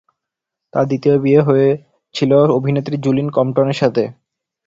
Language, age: Bengali, under 19